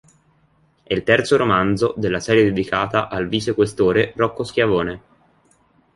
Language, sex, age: Italian, male, under 19